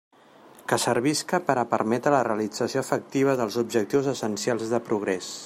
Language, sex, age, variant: Catalan, male, 40-49, Central